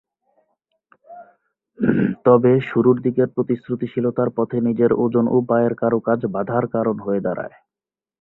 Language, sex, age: Bengali, male, 30-39